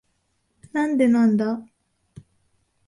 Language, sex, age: Japanese, female, 19-29